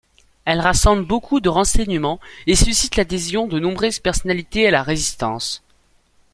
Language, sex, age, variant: French, male, under 19, Français de métropole